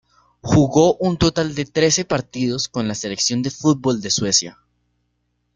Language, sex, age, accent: Spanish, male, 19-29, Andino-Pacífico: Colombia, Perú, Ecuador, oeste de Bolivia y Venezuela andina